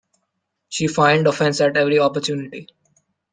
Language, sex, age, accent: English, male, 19-29, India and South Asia (India, Pakistan, Sri Lanka)